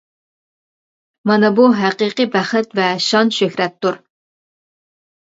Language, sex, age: Uyghur, female, 40-49